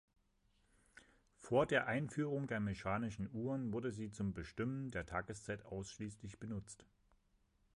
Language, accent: German, Deutschland Deutsch